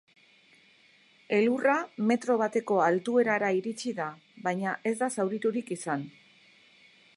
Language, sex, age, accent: Basque, female, 50-59, Erdialdekoa edo Nafarra (Gipuzkoa, Nafarroa)